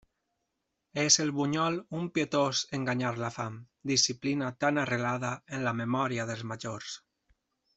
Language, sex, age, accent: Catalan, male, 30-39, valencià